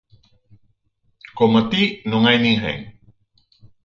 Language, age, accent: Galician, 50-59, Atlántico (seseo e gheada)